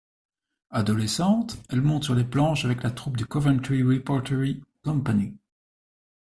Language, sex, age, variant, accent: French, male, 50-59, Français d'Europe, Français de Belgique